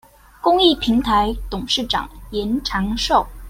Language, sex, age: Chinese, female, 19-29